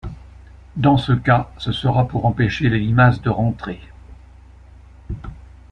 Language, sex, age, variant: French, male, 60-69, Français de métropole